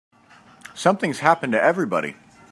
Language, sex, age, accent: English, male, 19-29, United States English